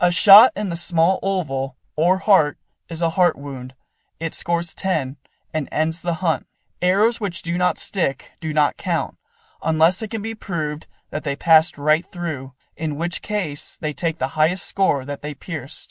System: none